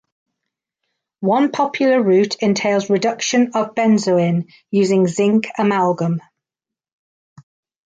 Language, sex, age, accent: English, female, 50-59, England English